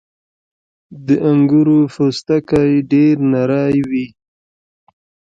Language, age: Pashto, 19-29